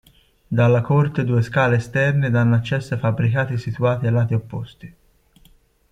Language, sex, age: Italian, male, 30-39